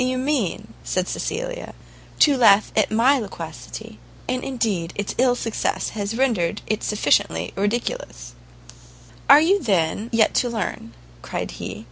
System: none